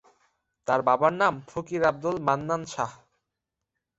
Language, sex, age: Bengali, male, 19-29